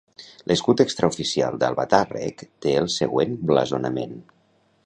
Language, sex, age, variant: Catalan, male, 50-59, Nord-Occidental